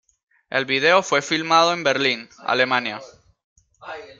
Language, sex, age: Spanish, male, 19-29